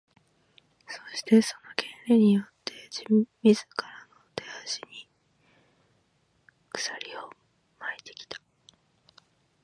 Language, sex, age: Japanese, female, 19-29